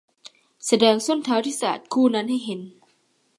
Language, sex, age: Thai, female, 19-29